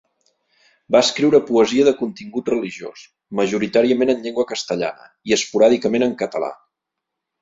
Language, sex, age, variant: Catalan, male, 40-49, Central